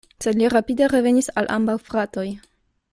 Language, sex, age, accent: Esperanto, female, 19-29, Internacia